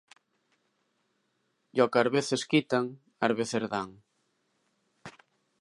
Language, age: Galician, 40-49